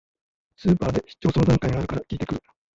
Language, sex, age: Japanese, male, 60-69